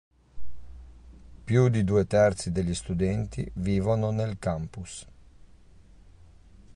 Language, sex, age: Italian, male, 40-49